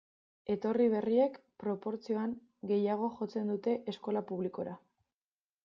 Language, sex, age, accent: Basque, female, 19-29, Mendebalekoa (Araba, Bizkaia, Gipuzkoako mendebaleko herri batzuk)